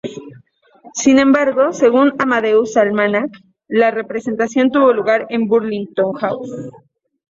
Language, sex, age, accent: Spanish, female, 19-29, México